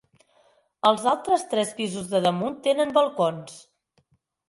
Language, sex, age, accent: Catalan, female, 30-39, Oriental